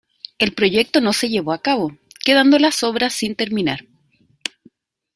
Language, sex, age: Spanish, female, 30-39